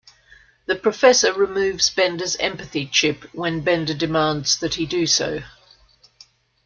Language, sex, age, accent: English, female, 50-59, Australian English